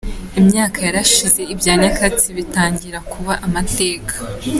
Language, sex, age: Kinyarwanda, female, under 19